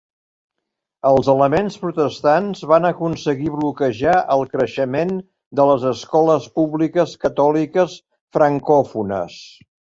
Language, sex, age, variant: Catalan, male, 60-69, Central